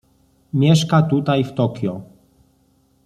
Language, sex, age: Polish, male, 30-39